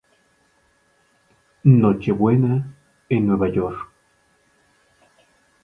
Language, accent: Spanish, México